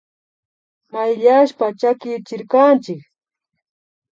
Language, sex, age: Imbabura Highland Quichua, female, 30-39